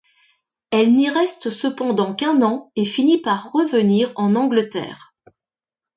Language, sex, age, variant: French, female, 50-59, Français de métropole